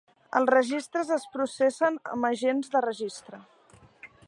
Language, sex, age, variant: Catalan, female, 30-39, Central